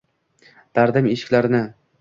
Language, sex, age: Uzbek, male, under 19